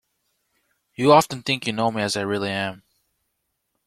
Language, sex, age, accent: English, male, 19-29, United States English